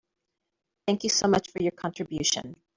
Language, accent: English, United States English